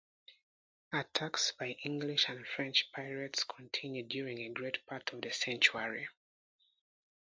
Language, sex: English, female